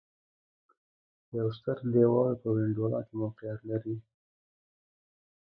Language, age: Pashto, 30-39